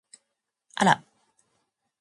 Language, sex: Japanese, female